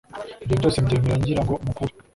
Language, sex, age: Kinyarwanda, male, 19-29